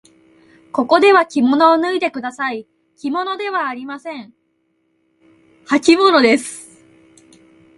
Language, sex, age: Japanese, female, 19-29